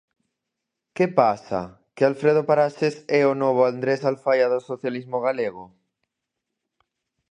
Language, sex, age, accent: Galician, male, 19-29, Normativo (estándar)